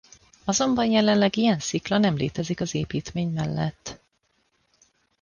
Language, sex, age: Hungarian, female, 30-39